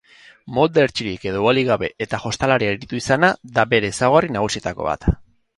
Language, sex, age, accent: Basque, male, 30-39, Erdialdekoa edo Nafarra (Gipuzkoa, Nafarroa)